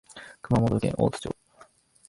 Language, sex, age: Japanese, male, 19-29